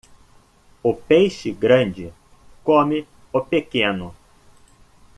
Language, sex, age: Portuguese, male, 30-39